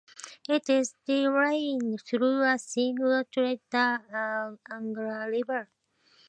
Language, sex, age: English, female, 50-59